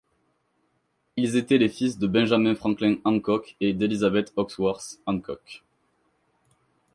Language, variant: French, Français de métropole